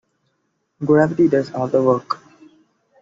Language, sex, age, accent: English, male, 19-29, India and South Asia (India, Pakistan, Sri Lanka)